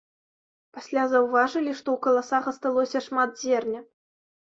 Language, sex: Belarusian, female